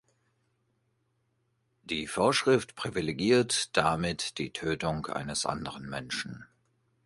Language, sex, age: German, male, 40-49